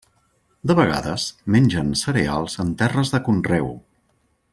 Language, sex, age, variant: Catalan, male, 50-59, Central